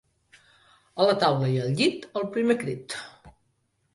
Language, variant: Catalan, Central